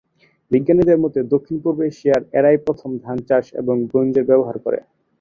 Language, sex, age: Bengali, male, 19-29